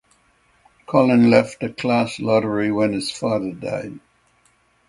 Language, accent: English, United States English